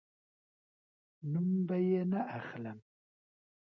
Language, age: Pashto, 19-29